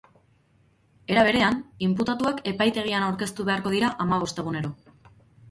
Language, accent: Basque, Erdialdekoa edo Nafarra (Gipuzkoa, Nafarroa)